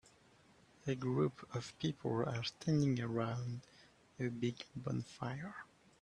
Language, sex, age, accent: English, male, 19-29, United States English